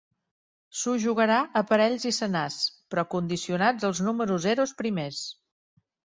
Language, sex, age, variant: Catalan, female, 60-69, Central